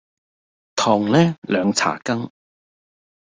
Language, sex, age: Cantonese, male, 50-59